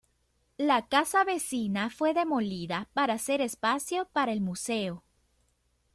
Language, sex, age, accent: Spanish, female, under 19, México